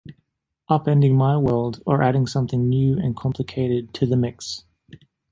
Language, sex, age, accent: English, male, 19-29, Australian English